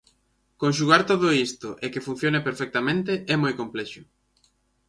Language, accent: Galician, Atlántico (seseo e gheada); Normativo (estándar)